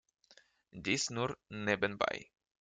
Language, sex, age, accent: German, male, 19-29, Russisch Deutsch